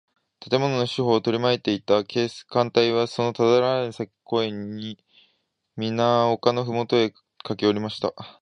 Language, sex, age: Japanese, male, 19-29